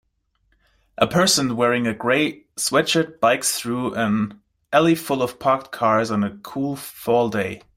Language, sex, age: English, male, 19-29